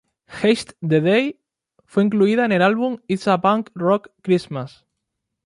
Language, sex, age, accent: Spanish, male, 19-29, España: Islas Canarias